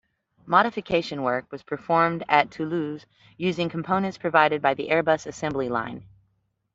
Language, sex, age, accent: English, female, 50-59, United States English